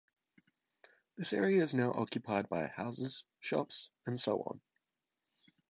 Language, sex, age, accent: English, male, 19-29, Australian English